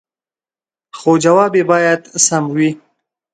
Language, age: Pashto, 19-29